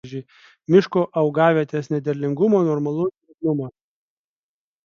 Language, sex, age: Lithuanian, male, 40-49